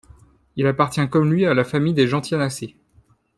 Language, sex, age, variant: French, male, 19-29, Français de métropole